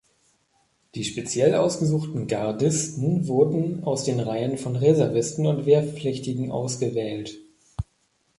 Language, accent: German, Deutschland Deutsch